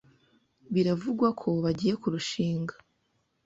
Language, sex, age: Kinyarwanda, female, 19-29